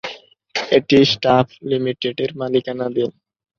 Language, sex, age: Bengali, male, 19-29